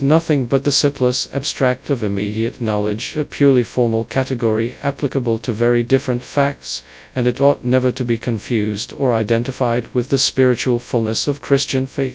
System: TTS, FastPitch